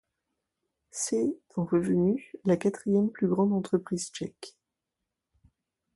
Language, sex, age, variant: French, female, 40-49, Français de métropole